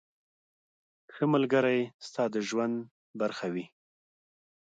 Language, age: Pashto, 30-39